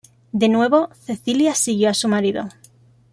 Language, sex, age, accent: Spanish, female, 19-29, España: Centro-Sur peninsular (Madrid, Toledo, Castilla-La Mancha)